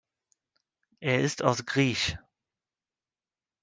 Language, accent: German, Deutschland Deutsch